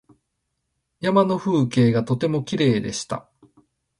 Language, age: Japanese, 50-59